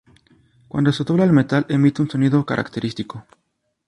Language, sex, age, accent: Spanish, male, 19-29, México